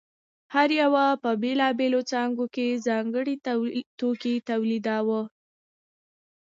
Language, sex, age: Pashto, female, 30-39